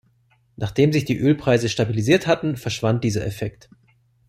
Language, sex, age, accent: German, male, 40-49, Deutschland Deutsch